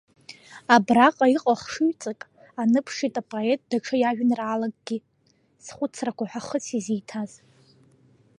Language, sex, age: Abkhazian, female, under 19